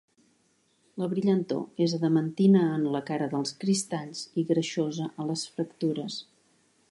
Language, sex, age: Catalan, female, 50-59